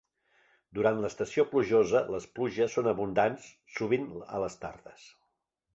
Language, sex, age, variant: Catalan, male, 60-69, Central